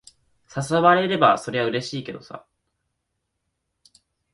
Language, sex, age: Japanese, male, 19-29